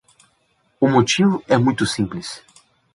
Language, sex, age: Portuguese, male, 19-29